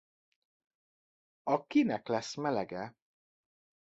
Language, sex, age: Hungarian, male, 40-49